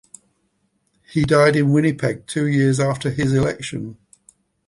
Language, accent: English, England English